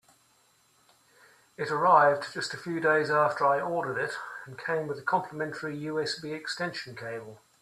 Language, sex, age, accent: English, male, 60-69, Australian English